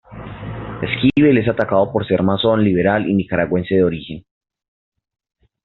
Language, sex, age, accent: Spanish, male, 19-29, Andino-Pacífico: Colombia, Perú, Ecuador, oeste de Bolivia y Venezuela andina